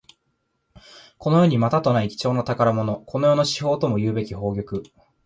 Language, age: Japanese, 19-29